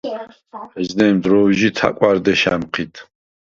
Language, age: Svan, 30-39